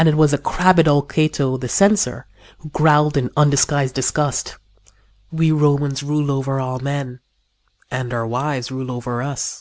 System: none